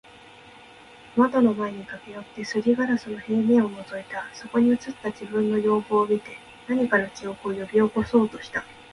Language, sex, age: Japanese, female, 19-29